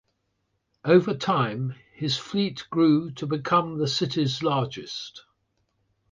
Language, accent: English, England English